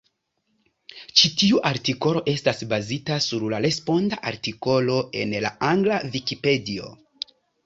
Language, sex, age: Esperanto, male, 19-29